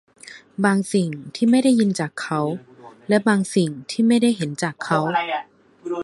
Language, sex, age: Thai, female, 19-29